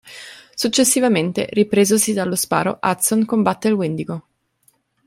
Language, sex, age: Italian, female, 19-29